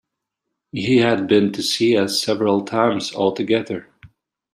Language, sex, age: English, male, 19-29